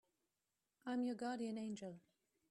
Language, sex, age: English, female, 30-39